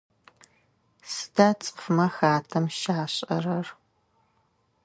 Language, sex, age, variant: Adyghe, female, 30-39, Адыгабзэ (Кирил, пстэумэ зэдыряе)